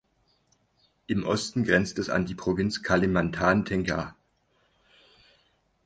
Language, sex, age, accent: German, male, 30-39, Deutschland Deutsch